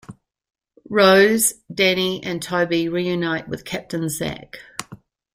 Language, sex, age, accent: English, female, 60-69, New Zealand English